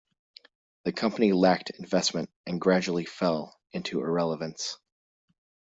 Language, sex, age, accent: English, male, 30-39, United States English